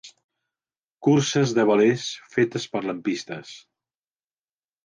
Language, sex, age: Catalan, male, 60-69